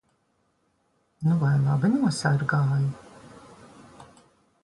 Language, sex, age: Latvian, female, 40-49